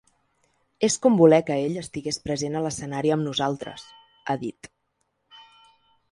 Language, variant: Catalan, Central